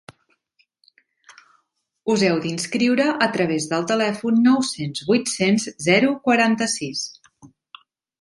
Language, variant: Catalan, Central